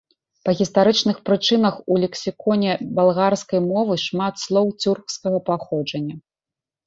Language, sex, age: Belarusian, female, 30-39